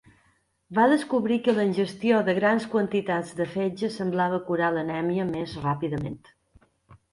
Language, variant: Catalan, Balear